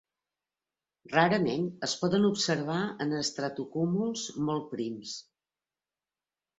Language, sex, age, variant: Catalan, female, 50-59, Central